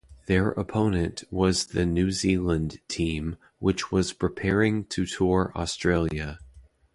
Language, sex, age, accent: English, male, 30-39, United States English